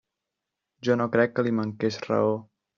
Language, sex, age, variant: Catalan, male, 19-29, Central